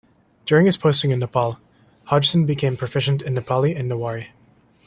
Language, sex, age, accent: English, male, 19-29, Canadian English